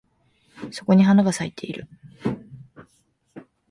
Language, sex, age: Japanese, female, 19-29